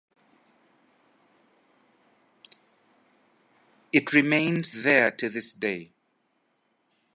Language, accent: English, England English